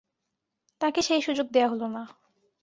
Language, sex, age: Bengali, female, 19-29